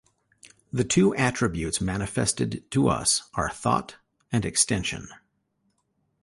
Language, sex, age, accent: English, male, 40-49, United States English